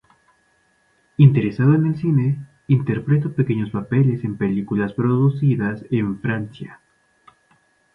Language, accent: Spanish, México